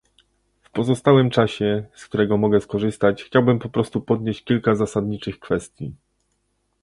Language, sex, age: Polish, male, 30-39